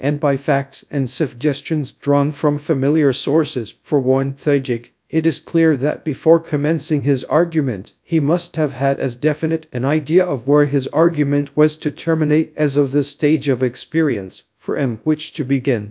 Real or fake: fake